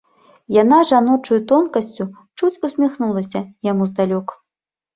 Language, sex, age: Belarusian, female, 30-39